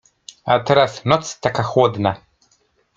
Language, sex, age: Polish, male, 40-49